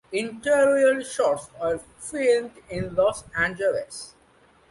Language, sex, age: English, male, 19-29